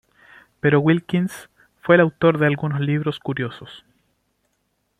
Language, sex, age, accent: Spanish, male, 19-29, Chileno: Chile, Cuyo